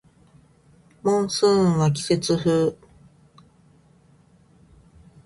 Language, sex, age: Japanese, female, 40-49